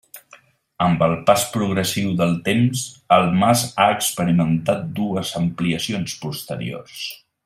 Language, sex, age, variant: Catalan, male, 40-49, Central